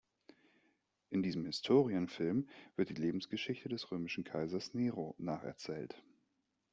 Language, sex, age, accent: German, male, 30-39, Deutschland Deutsch